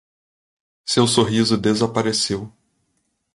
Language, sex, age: Portuguese, male, 19-29